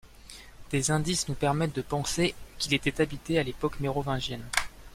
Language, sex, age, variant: French, male, 19-29, Français de métropole